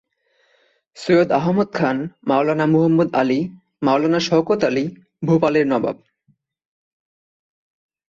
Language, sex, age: Bengali, male, 19-29